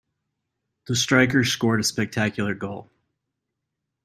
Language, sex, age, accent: English, male, 30-39, United States English